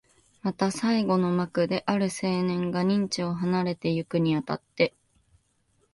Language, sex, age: Japanese, female, 19-29